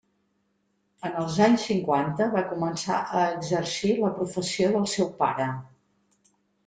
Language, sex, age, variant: Catalan, female, 50-59, Central